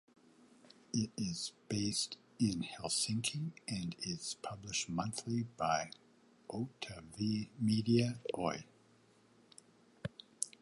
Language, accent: English, Canadian English